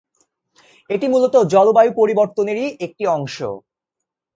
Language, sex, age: Bengali, male, 19-29